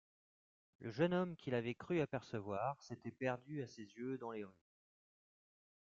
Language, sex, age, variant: French, male, 30-39, Français de métropole